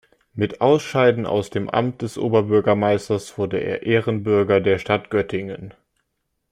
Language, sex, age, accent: German, male, under 19, Deutschland Deutsch